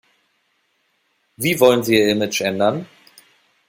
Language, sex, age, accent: German, male, 30-39, Deutschland Deutsch